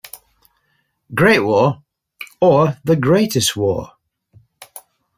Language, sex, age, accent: English, male, 60-69, England English